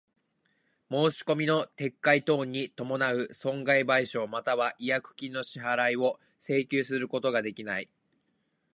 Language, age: Japanese, 19-29